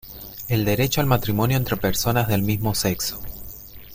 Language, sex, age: Spanish, male, 30-39